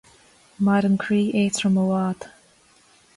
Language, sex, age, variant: Irish, female, 19-29, Gaeilge Chonnacht